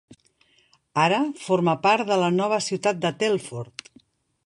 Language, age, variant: Catalan, 60-69, Central